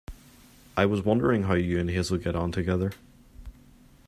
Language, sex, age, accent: English, male, 30-39, Irish English